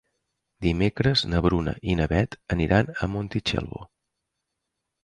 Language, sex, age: Catalan, male, 30-39